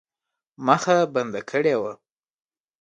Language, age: Pashto, 19-29